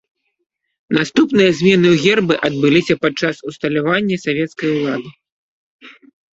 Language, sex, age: Belarusian, male, 30-39